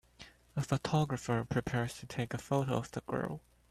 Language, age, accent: English, under 19, United States English